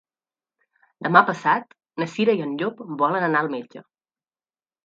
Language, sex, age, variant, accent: Catalan, female, 30-39, Central, central